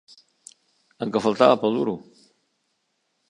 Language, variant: Catalan, Central